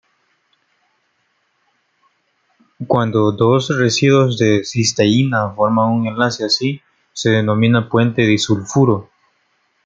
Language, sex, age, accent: Spanish, male, 19-29, América central